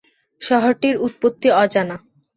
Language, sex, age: Bengali, female, 19-29